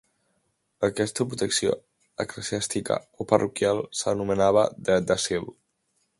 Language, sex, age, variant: Catalan, male, under 19, Central